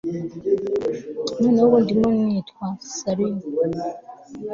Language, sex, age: Kinyarwanda, female, 19-29